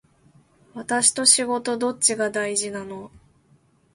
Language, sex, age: Japanese, female, 19-29